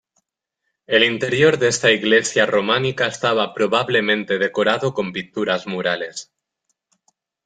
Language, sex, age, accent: Spanish, male, 19-29, España: Norte peninsular (Asturias, Castilla y León, Cantabria, País Vasco, Navarra, Aragón, La Rioja, Guadalajara, Cuenca)